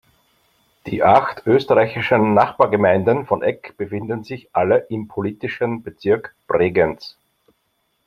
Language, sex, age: German, male, 50-59